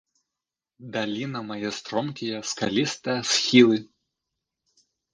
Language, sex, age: Belarusian, male, 19-29